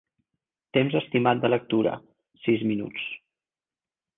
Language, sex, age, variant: Catalan, male, 50-59, Central